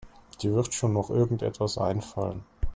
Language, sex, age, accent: German, male, 30-39, Deutschland Deutsch